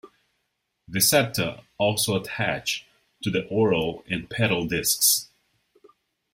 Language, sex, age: English, male, 30-39